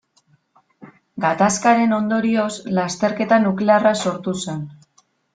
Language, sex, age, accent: Basque, female, 19-29, Mendebalekoa (Araba, Bizkaia, Gipuzkoako mendebaleko herri batzuk)